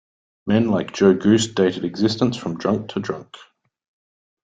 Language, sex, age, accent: English, male, 30-39, Australian English